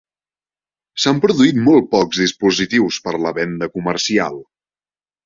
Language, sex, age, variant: Catalan, male, 19-29, Central